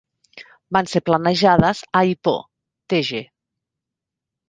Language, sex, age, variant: Catalan, female, 40-49, Central